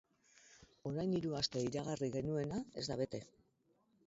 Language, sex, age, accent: Basque, female, 60-69, Mendebalekoa (Araba, Bizkaia, Gipuzkoako mendebaleko herri batzuk)